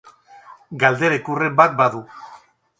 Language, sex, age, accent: Basque, male, 50-59, Erdialdekoa edo Nafarra (Gipuzkoa, Nafarroa)